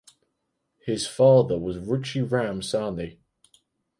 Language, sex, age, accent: English, male, under 19, England English